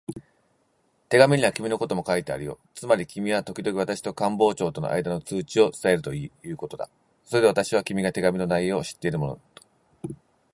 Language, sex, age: Japanese, male, 40-49